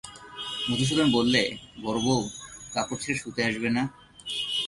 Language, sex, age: Bengali, male, 30-39